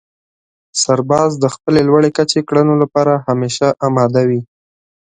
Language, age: Pashto, 19-29